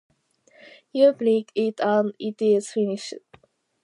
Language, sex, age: English, female, under 19